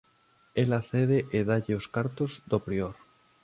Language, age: Galician, 30-39